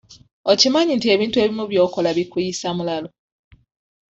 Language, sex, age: Ganda, female, 19-29